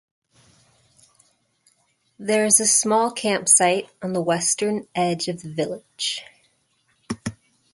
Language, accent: English, United States English